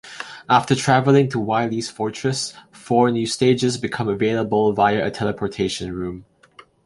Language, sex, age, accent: English, male, 19-29, Malaysian English